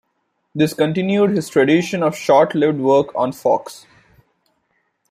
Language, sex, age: English, male, 19-29